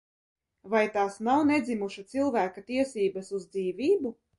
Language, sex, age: Latvian, female, 19-29